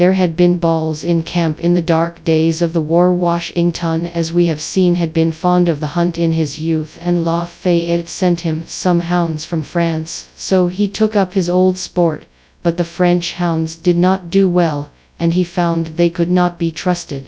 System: TTS, FastPitch